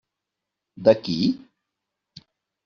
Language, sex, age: Catalan, male, 60-69